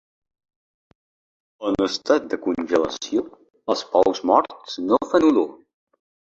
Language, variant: Catalan, Central